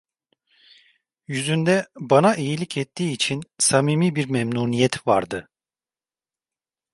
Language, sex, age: Turkish, male, 30-39